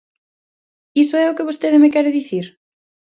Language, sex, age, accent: Galician, female, 19-29, Normativo (estándar)